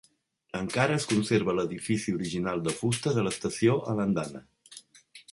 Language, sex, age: Catalan, male, 50-59